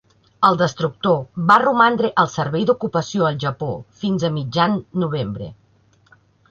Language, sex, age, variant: Catalan, female, 30-39, Central